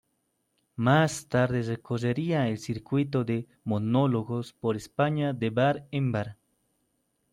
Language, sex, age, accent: Spanish, male, 19-29, Andino-Pacífico: Colombia, Perú, Ecuador, oeste de Bolivia y Venezuela andina